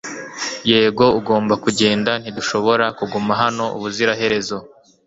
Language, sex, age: Kinyarwanda, male, 19-29